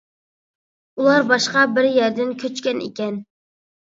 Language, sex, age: Uyghur, female, under 19